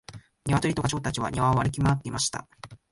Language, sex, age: Japanese, male, 19-29